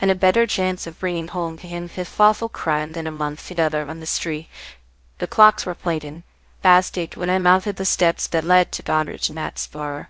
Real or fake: fake